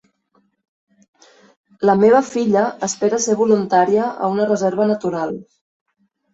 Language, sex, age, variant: Catalan, female, 30-39, Central